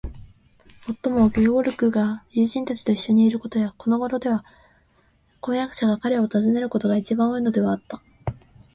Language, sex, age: Japanese, female, 19-29